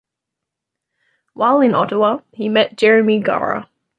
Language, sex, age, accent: English, female, 19-29, Australian English